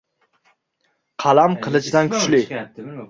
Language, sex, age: Uzbek, male, 19-29